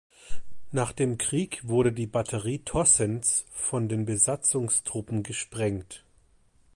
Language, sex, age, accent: German, male, 30-39, Deutschland Deutsch